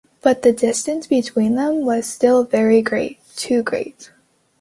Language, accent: English, United States English